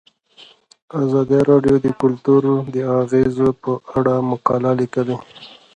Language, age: Pashto, 19-29